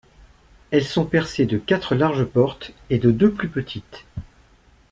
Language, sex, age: French, male, 50-59